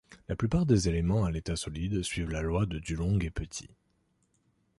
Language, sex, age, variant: French, male, 19-29, Français de métropole